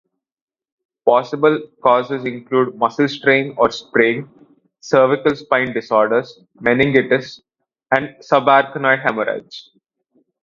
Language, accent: English, India and South Asia (India, Pakistan, Sri Lanka)